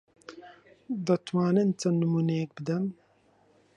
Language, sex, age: Central Kurdish, male, 19-29